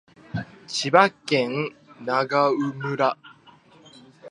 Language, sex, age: Japanese, male, 19-29